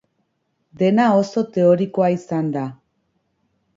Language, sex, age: Basque, female, 40-49